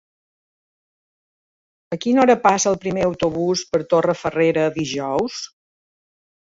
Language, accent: Catalan, mallorquí